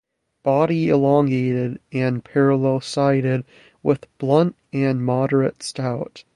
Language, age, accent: English, 19-29, United States English